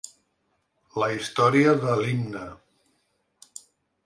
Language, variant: Catalan, Central